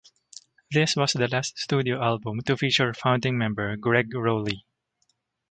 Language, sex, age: English, male, 19-29